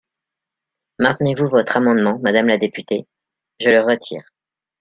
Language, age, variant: French, 19-29, Français de métropole